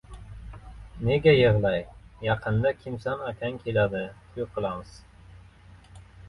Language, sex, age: Uzbek, male, 30-39